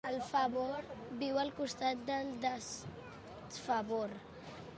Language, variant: Catalan, Nord-Occidental